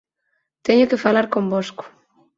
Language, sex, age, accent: Galician, female, 30-39, Normativo (estándar)